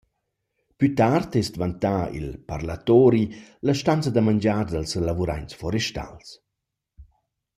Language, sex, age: Romansh, male, 40-49